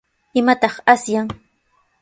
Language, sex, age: Sihuas Ancash Quechua, female, 19-29